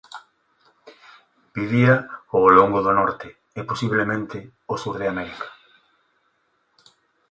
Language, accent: Galician, Normativo (estándar)